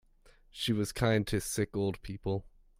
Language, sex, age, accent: English, male, under 19, United States English